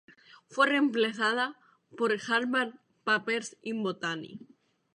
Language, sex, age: Spanish, female, 19-29